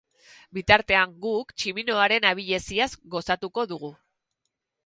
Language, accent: Basque, Erdialdekoa edo Nafarra (Gipuzkoa, Nafarroa)